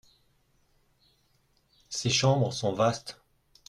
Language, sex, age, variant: French, male, 40-49, Français de métropole